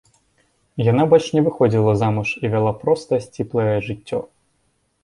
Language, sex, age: Belarusian, male, under 19